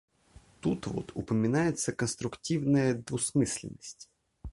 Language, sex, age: Russian, male, under 19